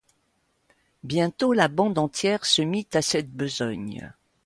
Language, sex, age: French, female, 60-69